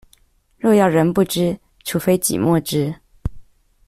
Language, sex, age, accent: Chinese, female, 19-29, 出生地：臺北市